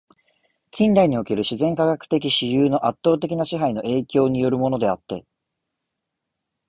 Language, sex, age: Japanese, male, 19-29